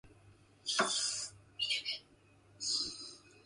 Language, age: English, 19-29